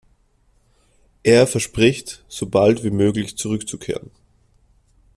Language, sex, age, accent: German, male, 19-29, Österreichisches Deutsch